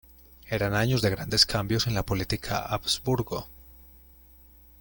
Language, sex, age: Spanish, male, 30-39